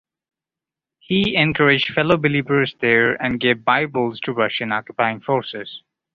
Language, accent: English, India and South Asia (India, Pakistan, Sri Lanka)